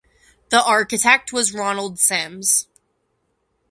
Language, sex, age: English, female, under 19